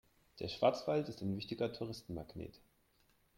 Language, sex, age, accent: German, male, 19-29, Deutschland Deutsch